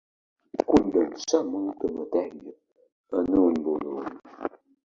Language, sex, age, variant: Catalan, male, under 19, Central